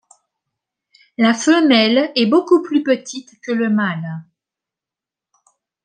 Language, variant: French, Français de métropole